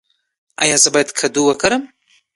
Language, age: Pashto, 19-29